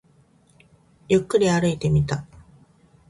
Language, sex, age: Japanese, female, 40-49